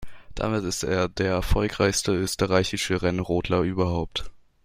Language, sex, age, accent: German, male, under 19, Deutschland Deutsch